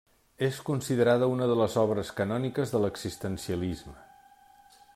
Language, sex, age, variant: Catalan, male, 50-59, Central